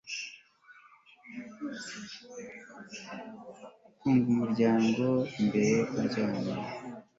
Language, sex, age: Kinyarwanda, male, 40-49